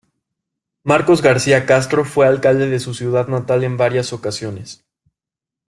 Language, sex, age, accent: Spanish, male, 19-29, México